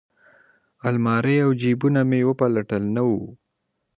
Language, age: Pashto, 19-29